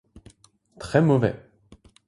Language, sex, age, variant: French, male, 19-29, Français de métropole